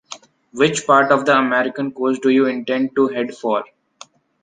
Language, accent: English, India and South Asia (India, Pakistan, Sri Lanka)